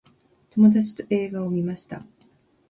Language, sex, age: Japanese, female, 60-69